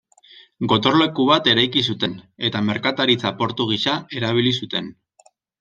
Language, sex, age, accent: Basque, male, 19-29, Mendebalekoa (Araba, Bizkaia, Gipuzkoako mendebaleko herri batzuk)